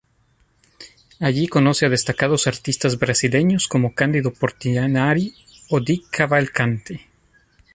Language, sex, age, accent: Spanish, male, 30-39, México